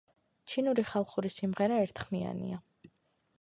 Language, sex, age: Georgian, female, 19-29